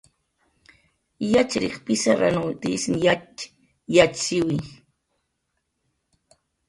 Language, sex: Jaqaru, female